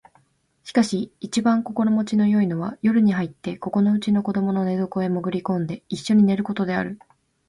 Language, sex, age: Japanese, female, 19-29